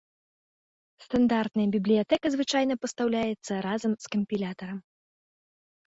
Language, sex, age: Belarusian, female, 19-29